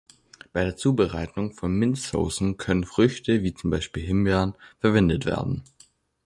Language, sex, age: German, male, under 19